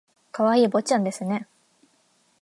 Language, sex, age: Japanese, female, 19-29